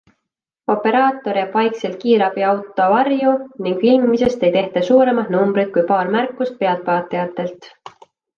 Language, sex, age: Estonian, female, 19-29